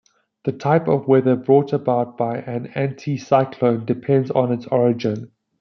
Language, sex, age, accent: English, male, 40-49, Southern African (South Africa, Zimbabwe, Namibia)